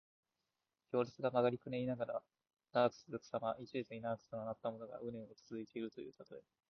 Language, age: Japanese, 19-29